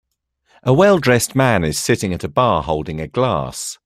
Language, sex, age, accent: English, male, 40-49, England English